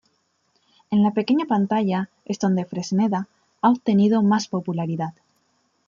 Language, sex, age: Spanish, female, 19-29